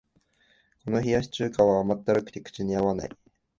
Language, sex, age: Japanese, male, 19-29